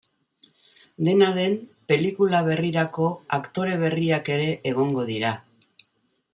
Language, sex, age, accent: Basque, female, 60-69, Mendebalekoa (Araba, Bizkaia, Gipuzkoako mendebaleko herri batzuk)